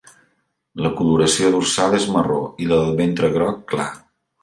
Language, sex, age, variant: Catalan, male, 50-59, Central